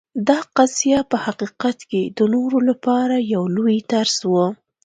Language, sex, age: Pashto, female, 19-29